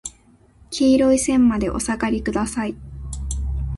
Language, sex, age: Japanese, female, 19-29